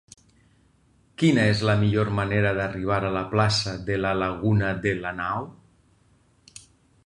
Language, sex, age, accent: Catalan, male, 40-49, valencià